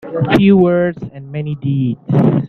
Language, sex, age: English, male, under 19